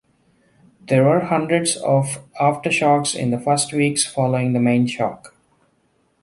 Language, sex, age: English, male, 40-49